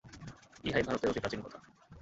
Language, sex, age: Bengali, male, 19-29